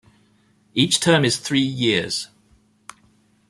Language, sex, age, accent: English, male, 50-59, England English